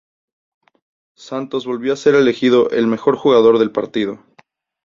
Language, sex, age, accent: Spanish, male, 19-29, México